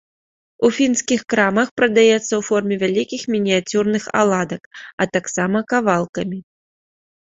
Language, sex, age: Belarusian, female, 30-39